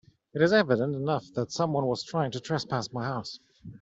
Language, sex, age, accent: English, male, 19-29, England English